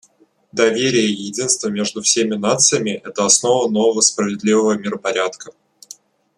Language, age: Russian, 19-29